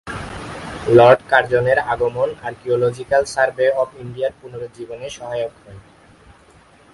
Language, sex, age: Bengali, male, 19-29